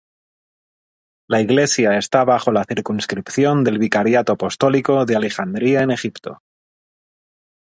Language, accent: Spanish, España: Norte peninsular (Asturias, Castilla y León, Cantabria, País Vasco, Navarra, Aragón, La Rioja, Guadalajara, Cuenca)